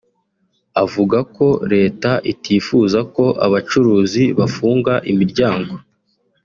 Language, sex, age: Kinyarwanda, male, 19-29